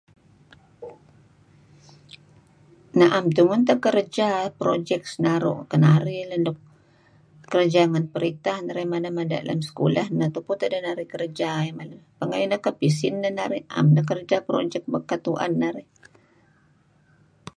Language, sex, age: Kelabit, female, 60-69